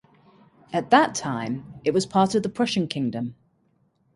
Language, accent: English, England English